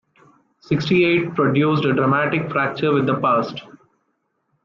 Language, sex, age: English, male, 19-29